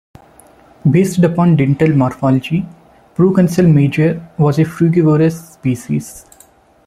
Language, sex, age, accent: English, male, 19-29, India and South Asia (India, Pakistan, Sri Lanka)